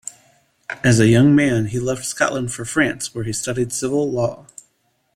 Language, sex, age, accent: English, male, 30-39, United States English